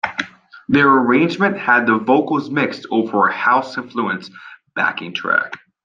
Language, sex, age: English, male, 19-29